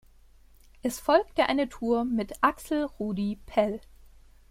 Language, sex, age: German, female, 30-39